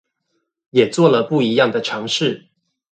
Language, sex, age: Chinese, male, 30-39